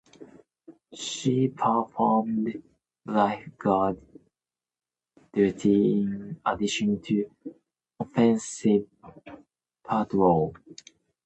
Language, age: English, 19-29